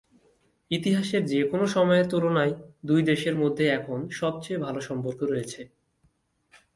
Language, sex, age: Bengali, male, 19-29